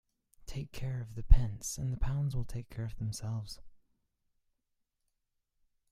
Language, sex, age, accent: English, male, 19-29, United States English